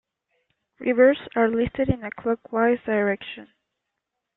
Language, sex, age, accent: English, female, 19-29, United States English